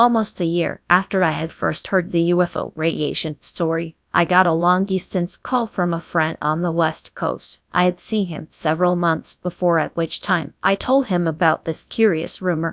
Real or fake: fake